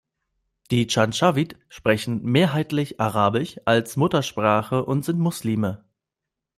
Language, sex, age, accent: German, male, 19-29, Deutschland Deutsch